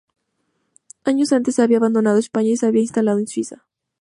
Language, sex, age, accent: Spanish, female, 19-29, México